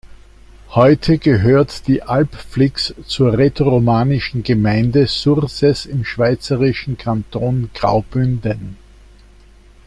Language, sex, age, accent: German, male, 60-69, Österreichisches Deutsch